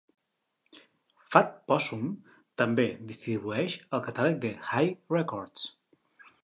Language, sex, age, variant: Catalan, male, 40-49, Nord-Occidental